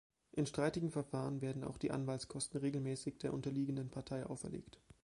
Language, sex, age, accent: German, male, 30-39, Deutschland Deutsch